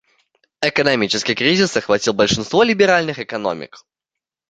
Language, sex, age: Russian, male, 19-29